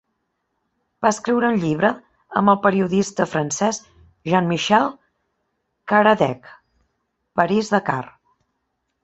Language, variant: Catalan, Central